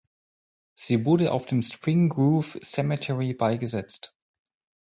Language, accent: German, Deutschland Deutsch